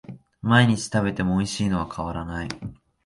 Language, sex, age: Japanese, male, 19-29